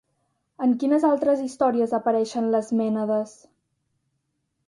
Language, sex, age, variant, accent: Catalan, female, 19-29, Central, central